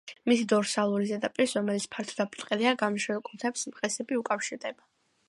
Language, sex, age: Georgian, female, under 19